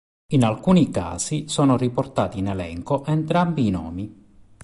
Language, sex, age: Italian, male, 30-39